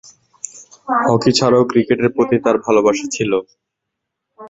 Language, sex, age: Bengali, male, 19-29